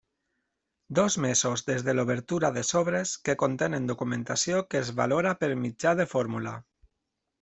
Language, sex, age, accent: Catalan, male, 30-39, valencià